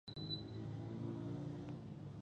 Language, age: Pashto, 19-29